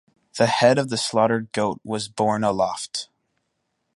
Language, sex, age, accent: English, male, under 19, United States English